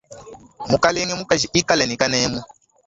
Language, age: Luba-Lulua, 19-29